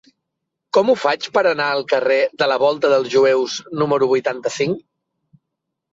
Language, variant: Catalan, Central